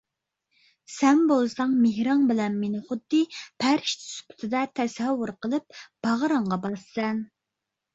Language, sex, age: Uyghur, female, 19-29